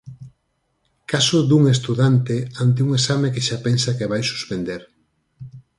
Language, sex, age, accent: Galician, male, 40-49, Normativo (estándar)